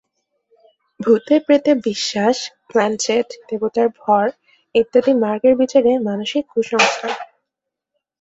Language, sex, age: Bengali, female, 19-29